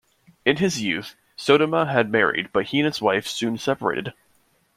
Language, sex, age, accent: English, male, 19-29, United States English